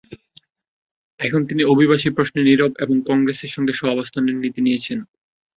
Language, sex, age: Bengali, male, 19-29